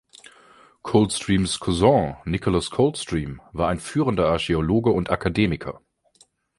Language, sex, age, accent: German, male, 30-39, Deutschland Deutsch